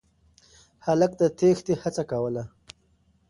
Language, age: Pashto, 19-29